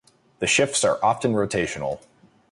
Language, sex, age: English, male, 19-29